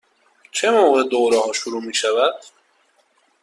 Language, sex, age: Persian, male, 19-29